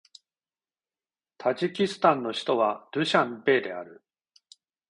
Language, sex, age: Japanese, male, 40-49